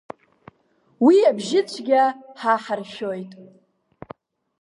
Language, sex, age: Abkhazian, female, under 19